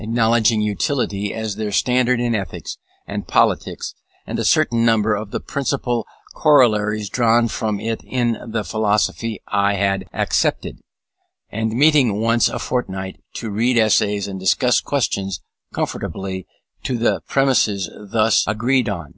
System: none